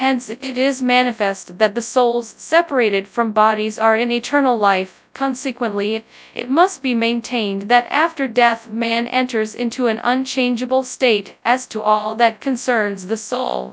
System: TTS, FastPitch